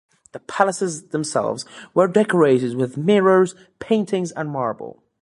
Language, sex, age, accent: English, male, 19-29, England English